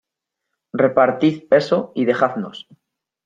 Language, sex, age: Spanish, male, 19-29